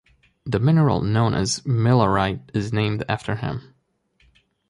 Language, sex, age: English, male, 19-29